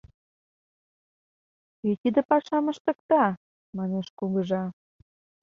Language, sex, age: Mari, female, 19-29